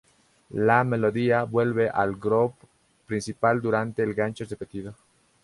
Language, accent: Spanish, Andino-Pacífico: Colombia, Perú, Ecuador, oeste de Bolivia y Venezuela andina